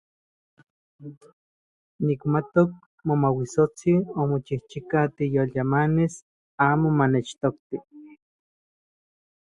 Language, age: Central Puebla Nahuatl, 30-39